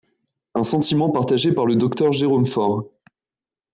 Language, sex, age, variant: French, male, 19-29, Français de métropole